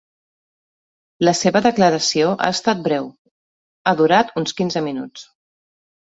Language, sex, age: Catalan, female, 40-49